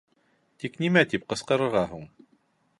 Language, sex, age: Bashkir, male, 40-49